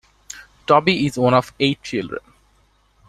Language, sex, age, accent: English, male, 19-29, India and South Asia (India, Pakistan, Sri Lanka)